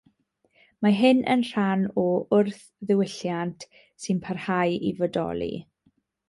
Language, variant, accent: Welsh, South-Western Welsh, Y Deyrnas Unedig Cymraeg